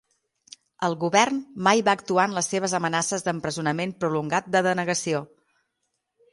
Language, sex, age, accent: Catalan, female, 19-29, nord-occidental; septentrional